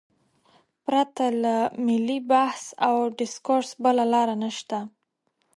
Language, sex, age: Pashto, female, 19-29